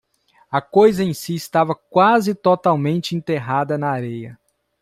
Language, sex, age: Portuguese, male, 40-49